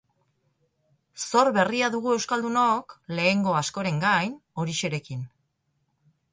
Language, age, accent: Basque, 50-59, Erdialdekoa edo Nafarra (Gipuzkoa, Nafarroa)